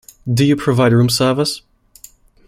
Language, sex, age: English, male, 19-29